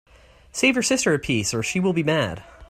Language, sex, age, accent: English, male, 30-39, United States English